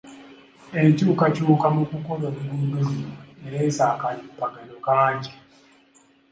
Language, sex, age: Ganda, male, 19-29